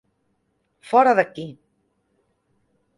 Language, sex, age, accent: Galician, female, 50-59, Central (sen gheada)